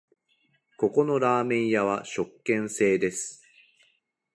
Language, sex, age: Japanese, male, 30-39